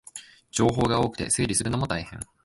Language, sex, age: Japanese, male, 19-29